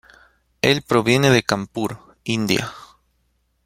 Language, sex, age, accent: Spanish, male, 19-29, Andino-Pacífico: Colombia, Perú, Ecuador, oeste de Bolivia y Venezuela andina